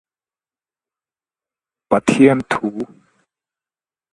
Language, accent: English, United States English